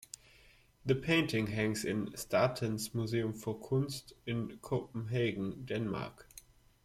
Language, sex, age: English, male, 30-39